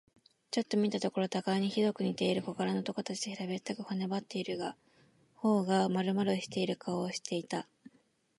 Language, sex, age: Japanese, female, 19-29